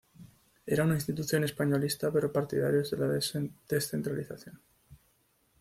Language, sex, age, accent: Spanish, male, 19-29, España: Norte peninsular (Asturias, Castilla y León, Cantabria, País Vasco, Navarra, Aragón, La Rioja, Guadalajara, Cuenca)